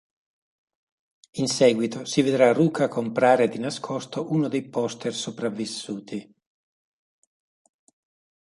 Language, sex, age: Italian, male, 60-69